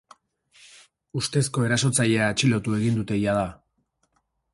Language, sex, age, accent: Basque, male, 30-39, Mendebalekoa (Araba, Bizkaia, Gipuzkoako mendebaleko herri batzuk)